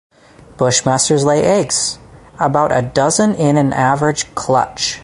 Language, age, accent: English, 19-29, Canadian English